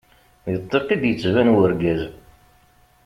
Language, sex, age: Kabyle, male, 40-49